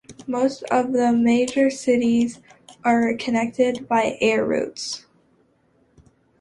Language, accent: English, United States English